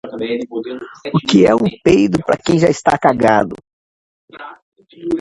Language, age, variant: Portuguese, 40-49, Portuguese (Brasil)